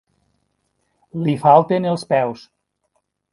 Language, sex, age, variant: Catalan, male, 50-59, Nord-Occidental